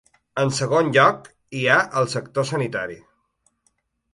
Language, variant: Catalan, Balear